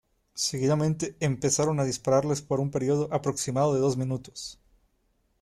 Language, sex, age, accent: Spanish, male, 19-29, México